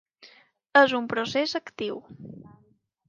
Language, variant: Catalan, Balear